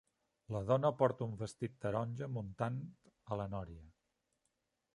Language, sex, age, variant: Catalan, male, 50-59, Central